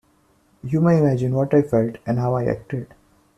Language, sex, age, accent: English, male, 19-29, India and South Asia (India, Pakistan, Sri Lanka)